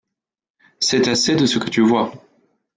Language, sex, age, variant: French, male, 30-39, Français de métropole